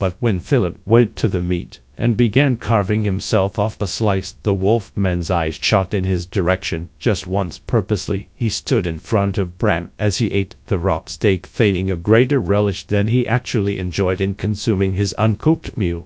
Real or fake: fake